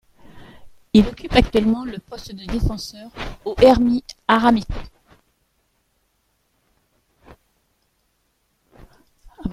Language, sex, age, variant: French, female, 40-49, Français de métropole